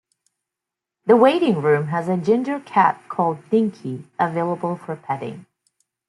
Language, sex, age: English, female, 40-49